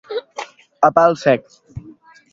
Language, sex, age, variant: Catalan, male, under 19, Central